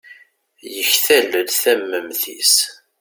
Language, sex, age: Kabyle, male, 30-39